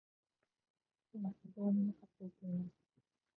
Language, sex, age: Japanese, female, 19-29